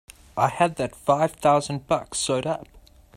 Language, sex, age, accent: English, male, 19-29, Southern African (South Africa, Zimbabwe, Namibia)